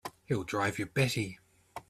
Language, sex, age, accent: English, male, 30-39, New Zealand English